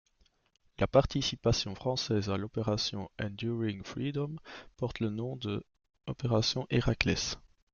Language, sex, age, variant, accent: French, male, 19-29, Français d'Europe, Français de Belgique